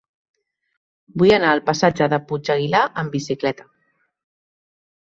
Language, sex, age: Catalan, female, 30-39